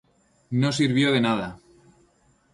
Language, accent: Spanish, España: Norte peninsular (Asturias, Castilla y León, Cantabria, País Vasco, Navarra, Aragón, La Rioja, Guadalajara, Cuenca)